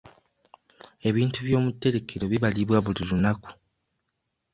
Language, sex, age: Ganda, male, 19-29